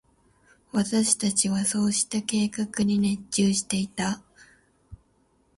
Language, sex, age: Japanese, female, 19-29